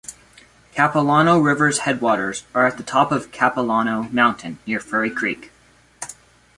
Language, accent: English, United States English